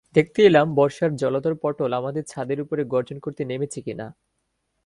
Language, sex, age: Bengali, male, 19-29